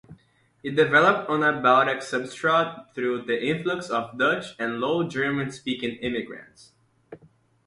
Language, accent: English, United States English